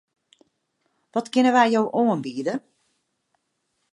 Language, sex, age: Western Frisian, female, 40-49